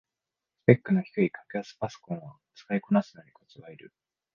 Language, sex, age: Japanese, male, 19-29